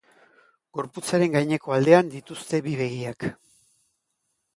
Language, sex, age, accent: Basque, male, 50-59, Erdialdekoa edo Nafarra (Gipuzkoa, Nafarroa)